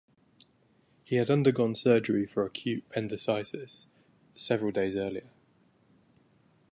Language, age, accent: English, 19-29, England English